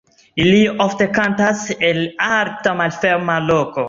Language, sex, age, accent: Esperanto, male, 19-29, Internacia